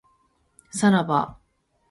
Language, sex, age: Japanese, female, 19-29